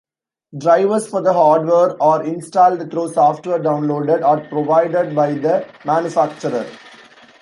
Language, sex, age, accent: English, male, 19-29, India and South Asia (India, Pakistan, Sri Lanka)